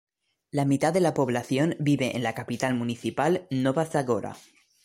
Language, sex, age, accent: Spanish, male, 19-29, España: Centro-Sur peninsular (Madrid, Toledo, Castilla-La Mancha)